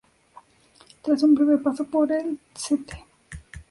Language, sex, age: Spanish, female, under 19